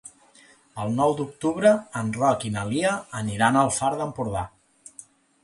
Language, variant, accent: Catalan, Central, central